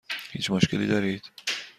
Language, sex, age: Persian, male, 30-39